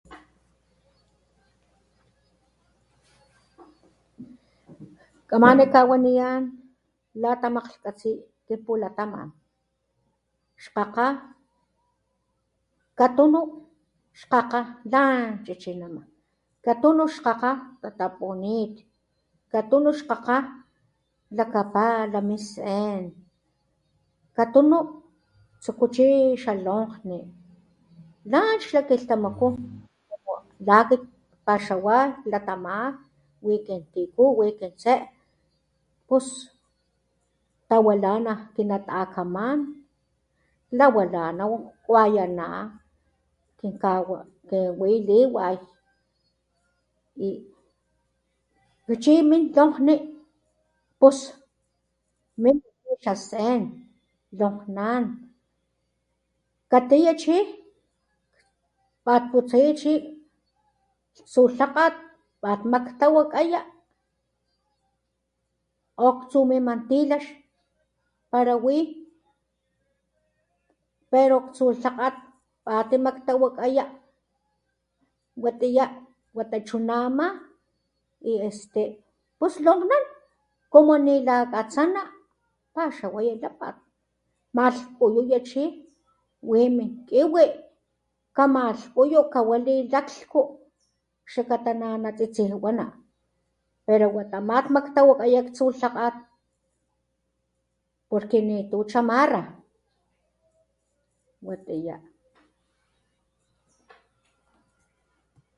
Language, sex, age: Papantla Totonac, female, 40-49